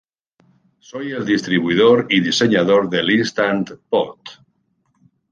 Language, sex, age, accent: Spanish, male, 50-59, España: Centro-Sur peninsular (Madrid, Toledo, Castilla-La Mancha)